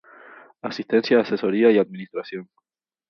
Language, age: Spanish, 19-29